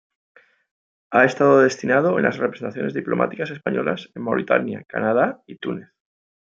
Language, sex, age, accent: Spanish, male, 40-49, España: Sur peninsular (Andalucia, Extremadura, Murcia)